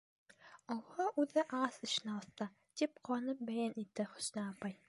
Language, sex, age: Bashkir, female, under 19